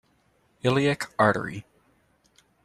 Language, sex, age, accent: English, male, 19-29, United States English